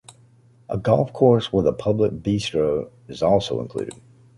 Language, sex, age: English, male, 50-59